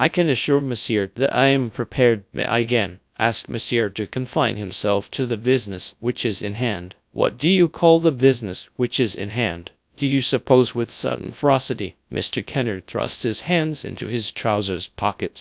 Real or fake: fake